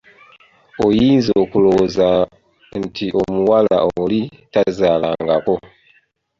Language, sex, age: Ganda, male, 19-29